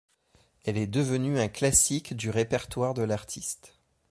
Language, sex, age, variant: French, male, 30-39, Français de métropole